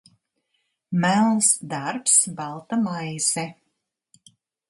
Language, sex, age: Latvian, female, 60-69